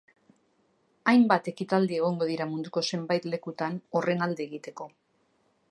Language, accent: Basque, Mendebalekoa (Araba, Bizkaia, Gipuzkoako mendebaleko herri batzuk)